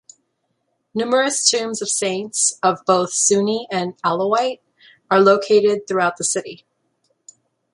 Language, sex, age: English, female, 30-39